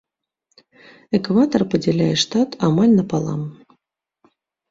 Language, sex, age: Belarusian, female, 30-39